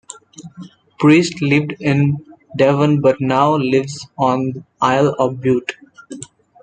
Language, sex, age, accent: English, male, 19-29, India and South Asia (India, Pakistan, Sri Lanka)